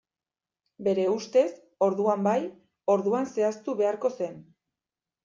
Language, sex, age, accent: Basque, female, 19-29, Erdialdekoa edo Nafarra (Gipuzkoa, Nafarroa)